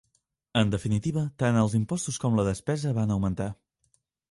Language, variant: Catalan, Septentrional